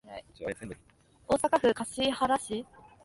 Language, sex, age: Japanese, male, 19-29